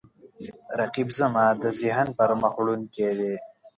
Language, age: Pashto, 19-29